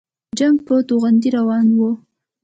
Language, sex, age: Pashto, female, 19-29